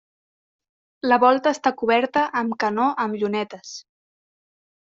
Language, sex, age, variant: Catalan, female, 19-29, Central